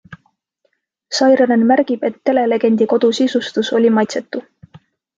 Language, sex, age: Estonian, female, 19-29